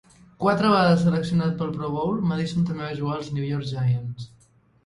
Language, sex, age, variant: Catalan, female, 30-39, Central